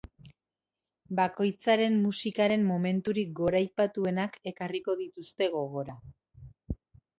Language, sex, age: Basque, female, 30-39